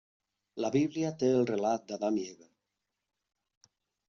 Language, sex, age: Catalan, male, 40-49